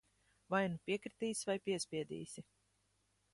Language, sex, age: Latvian, female, 30-39